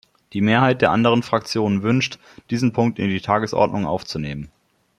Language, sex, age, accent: German, male, 30-39, Deutschland Deutsch